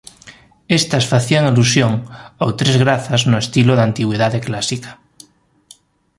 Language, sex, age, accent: Galician, male, 19-29, Oriental (común en zona oriental)